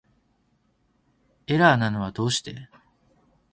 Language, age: Japanese, 19-29